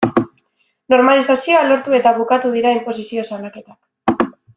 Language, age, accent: Basque, under 19, Mendebalekoa (Araba, Bizkaia, Gipuzkoako mendebaleko herri batzuk)